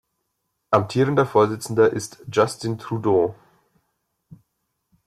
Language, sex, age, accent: German, male, 19-29, Deutschland Deutsch